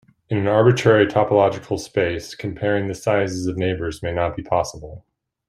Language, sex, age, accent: English, male, 30-39, United States English